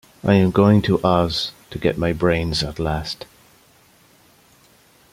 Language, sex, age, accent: English, male, 30-39, Irish English